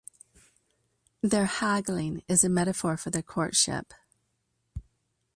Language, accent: English, United States English